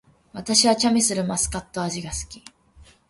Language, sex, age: Japanese, female, 19-29